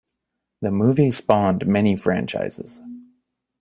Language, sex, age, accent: English, male, 30-39, Canadian English